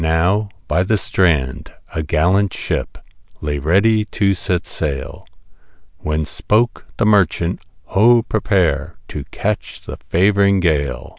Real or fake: real